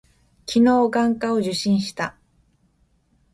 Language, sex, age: Japanese, female, 50-59